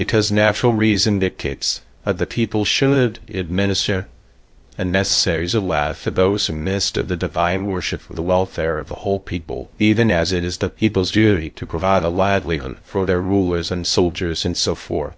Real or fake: fake